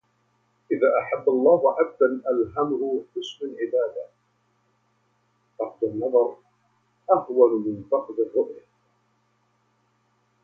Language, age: Arabic, 40-49